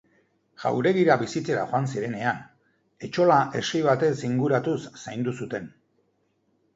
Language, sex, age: Basque, male, 50-59